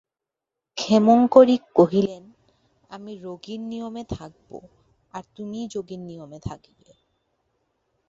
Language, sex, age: Bengali, female, 19-29